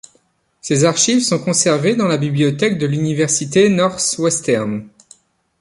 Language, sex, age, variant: French, male, 40-49, Français de métropole